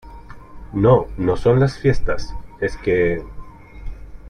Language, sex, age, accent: Spanish, male, 40-49, Chileno: Chile, Cuyo